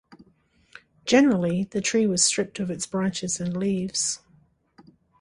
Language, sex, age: English, female, 60-69